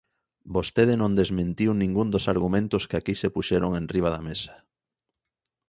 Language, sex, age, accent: Galician, male, 19-29, Normativo (estándar)